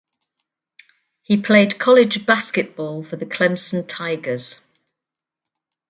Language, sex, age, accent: English, female, 60-69, England English